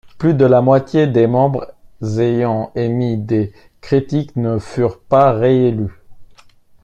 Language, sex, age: French, male, 40-49